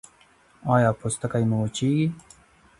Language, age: Pashto, 19-29